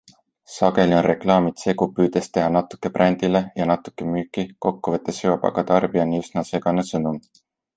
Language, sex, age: Estonian, male, 19-29